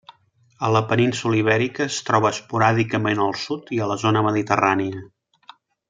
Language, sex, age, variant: Catalan, male, 30-39, Central